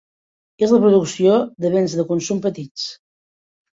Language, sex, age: Catalan, female, 50-59